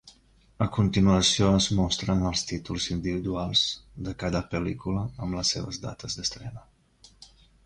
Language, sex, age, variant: Catalan, male, 50-59, Central